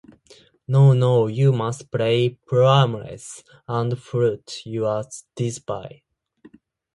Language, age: English, 19-29